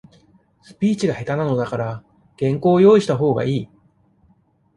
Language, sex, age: Japanese, male, 40-49